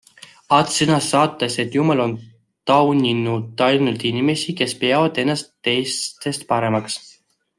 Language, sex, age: Estonian, male, 19-29